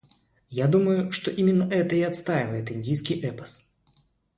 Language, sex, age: Russian, male, 19-29